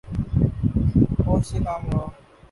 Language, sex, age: Urdu, male, 19-29